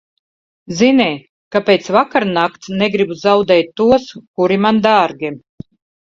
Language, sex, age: Latvian, female, 50-59